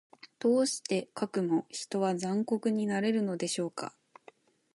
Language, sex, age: Japanese, female, 19-29